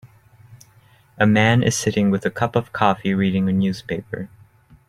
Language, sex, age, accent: English, male, 19-29, Canadian English